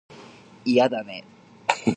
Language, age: Japanese, 19-29